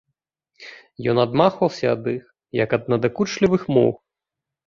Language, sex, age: Belarusian, male, 30-39